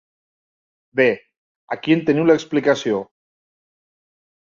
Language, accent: Catalan, Lleidatà